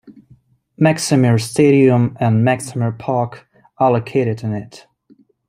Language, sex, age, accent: English, male, 19-29, England English